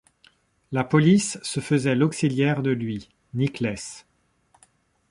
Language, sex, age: French, male, 30-39